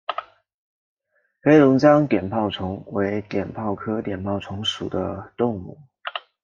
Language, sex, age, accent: Chinese, male, 19-29, 出生地：湖北省